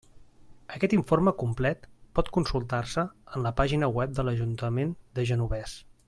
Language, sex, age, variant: Catalan, male, 40-49, Central